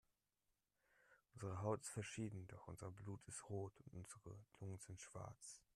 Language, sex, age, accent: German, male, 19-29, Deutschland Deutsch